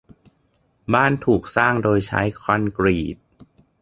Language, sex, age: Thai, male, 40-49